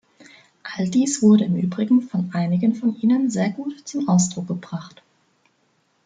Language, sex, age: German, female, 19-29